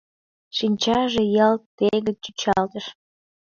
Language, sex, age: Mari, female, 19-29